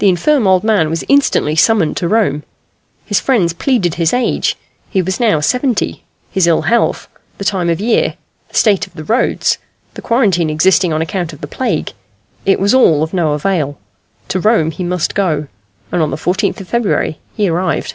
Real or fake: real